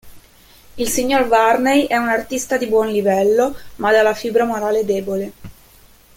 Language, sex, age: Italian, female, 19-29